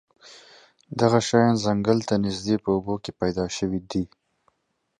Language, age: English, 19-29